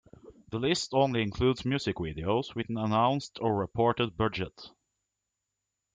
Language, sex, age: English, male, 19-29